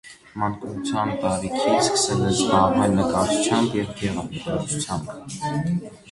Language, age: Armenian, 30-39